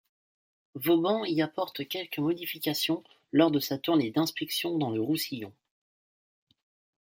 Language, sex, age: French, male, 19-29